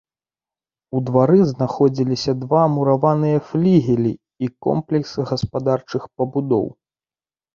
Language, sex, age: Belarusian, male, 30-39